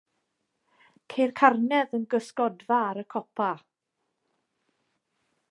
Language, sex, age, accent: Welsh, female, 40-49, Y Deyrnas Unedig Cymraeg